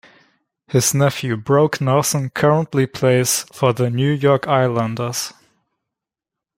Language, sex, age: English, male, 19-29